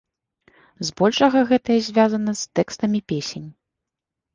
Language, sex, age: Belarusian, female, 19-29